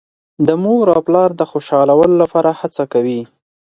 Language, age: Pashto, 19-29